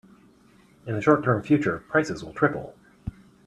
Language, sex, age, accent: English, male, 40-49, United States English